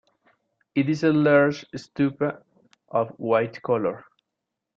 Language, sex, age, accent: English, male, 19-29, United States English